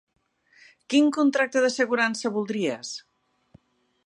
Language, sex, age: Catalan, female, 60-69